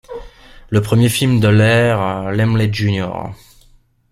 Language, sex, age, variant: French, male, 30-39, Français de métropole